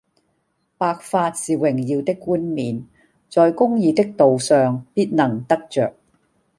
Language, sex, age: Cantonese, female, 60-69